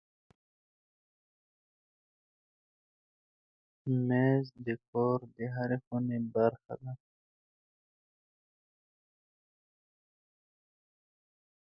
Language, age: Pashto, 19-29